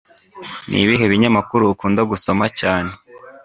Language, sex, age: Kinyarwanda, male, 19-29